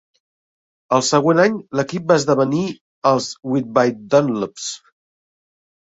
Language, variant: Catalan, Central